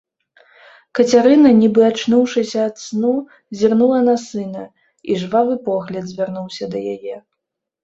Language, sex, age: Belarusian, female, 30-39